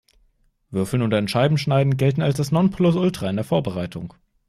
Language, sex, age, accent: German, male, under 19, Deutschland Deutsch